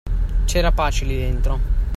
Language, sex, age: Italian, male, 50-59